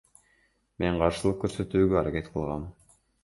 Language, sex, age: Kyrgyz, male, under 19